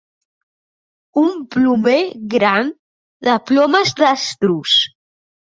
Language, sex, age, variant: Catalan, female, 40-49, Central